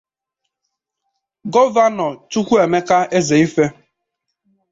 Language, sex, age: Igbo, male, 19-29